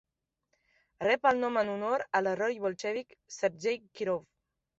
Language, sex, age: Catalan, female, 19-29